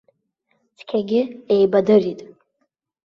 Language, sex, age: Abkhazian, female, under 19